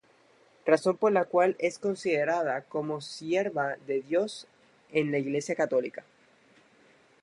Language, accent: Spanish, Caribe: Cuba, Venezuela, Puerto Rico, República Dominicana, Panamá, Colombia caribeña, México caribeño, Costa del golfo de México